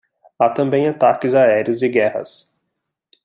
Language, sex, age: Portuguese, male, 19-29